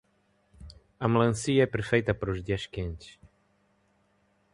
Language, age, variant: Portuguese, 40-49, Portuguese (Portugal)